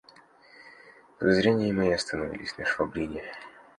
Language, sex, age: Russian, male, 19-29